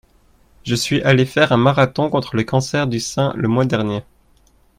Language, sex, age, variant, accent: French, male, 19-29, Français d'Europe, Français de Suisse